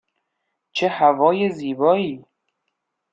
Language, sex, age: Persian, male, 30-39